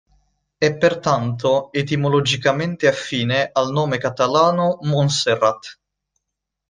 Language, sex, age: Italian, male, 19-29